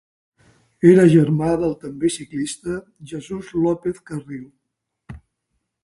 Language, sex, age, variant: Catalan, male, 60-69, Central